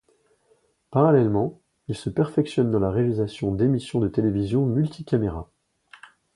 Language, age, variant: French, 40-49, Français de métropole